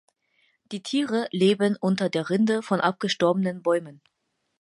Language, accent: German, Deutschland Deutsch; Hochdeutsch